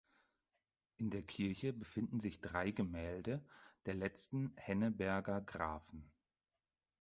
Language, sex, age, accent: German, male, 30-39, Deutschland Deutsch